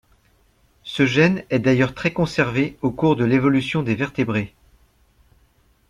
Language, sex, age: French, male, 50-59